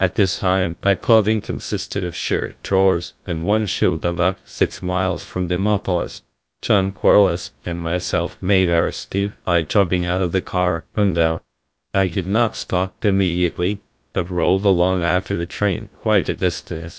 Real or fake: fake